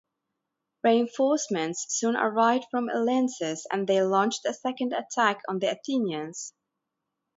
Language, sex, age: English, female, 30-39